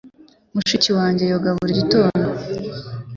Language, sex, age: Kinyarwanda, female, 19-29